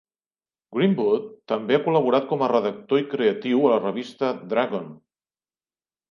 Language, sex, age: Catalan, male, 40-49